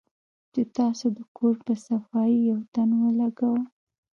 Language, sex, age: Pashto, female, 19-29